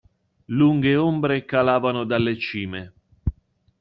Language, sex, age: Italian, male, 50-59